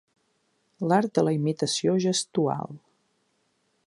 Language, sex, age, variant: Catalan, female, 40-49, Central